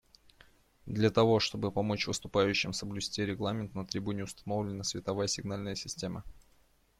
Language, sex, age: Russian, male, 19-29